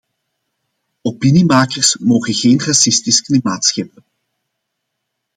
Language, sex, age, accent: Dutch, male, 40-49, Belgisch Nederlands